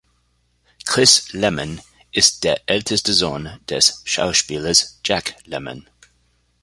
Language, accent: German, Deutschland Deutsch